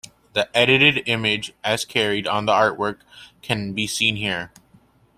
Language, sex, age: English, male, under 19